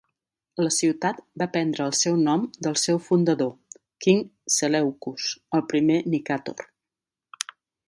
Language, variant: Catalan, Central